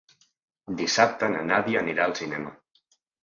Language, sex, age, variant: Catalan, male, 19-29, Central